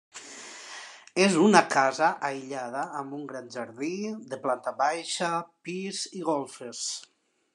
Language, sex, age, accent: Catalan, male, 30-39, valencià